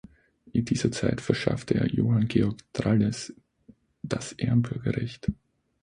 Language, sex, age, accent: German, male, 19-29, Österreichisches Deutsch